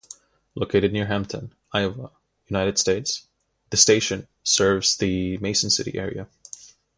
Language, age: English, 19-29